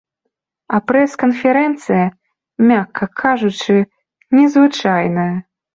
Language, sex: Belarusian, female